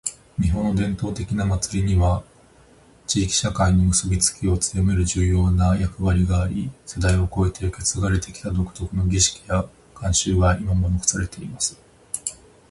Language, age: Japanese, 30-39